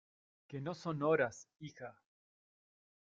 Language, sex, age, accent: Spanish, male, 30-39, Rioplatense: Argentina, Uruguay, este de Bolivia, Paraguay